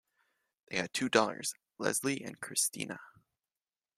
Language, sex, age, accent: English, male, 19-29, United States English